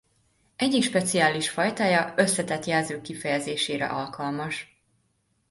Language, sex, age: Hungarian, female, 19-29